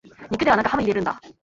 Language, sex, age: Japanese, female, under 19